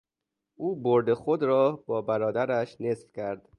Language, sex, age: Persian, male, under 19